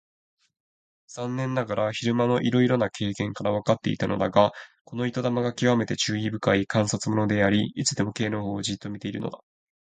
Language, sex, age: Japanese, male, 19-29